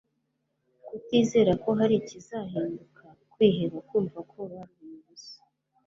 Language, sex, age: Kinyarwanda, female, 19-29